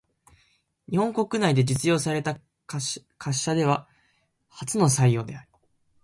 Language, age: Japanese, 19-29